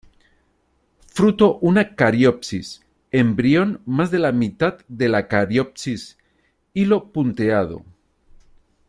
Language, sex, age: Spanish, male, 40-49